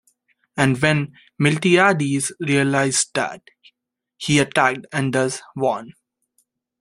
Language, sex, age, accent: English, male, 19-29, United States English